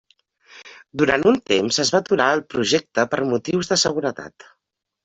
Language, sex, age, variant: Catalan, female, 40-49, Central